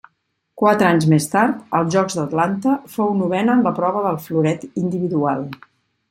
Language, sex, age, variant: Catalan, female, 50-59, Central